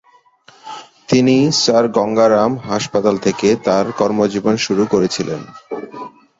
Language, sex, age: Bengali, male, 30-39